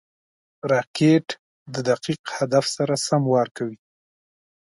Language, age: Pashto, 19-29